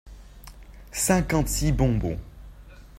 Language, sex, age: French, male, under 19